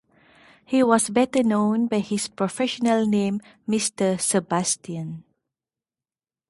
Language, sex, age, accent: English, female, 30-39, Malaysian English